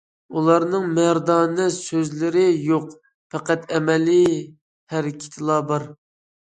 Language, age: Uyghur, 19-29